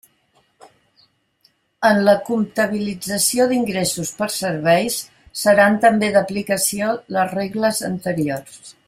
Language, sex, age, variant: Catalan, female, 60-69, Central